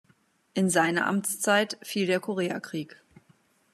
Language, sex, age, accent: German, female, 40-49, Deutschland Deutsch